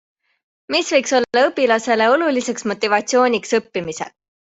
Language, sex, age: Estonian, female, 19-29